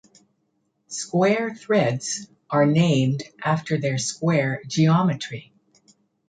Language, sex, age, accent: English, female, 60-69, Canadian English